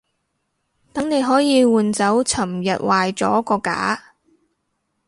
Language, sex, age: Cantonese, female, 19-29